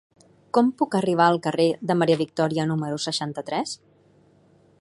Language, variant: Catalan, Central